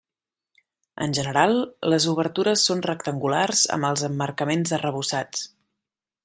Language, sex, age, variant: Catalan, female, 30-39, Central